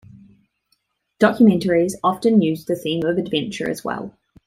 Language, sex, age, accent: English, female, 19-29, New Zealand English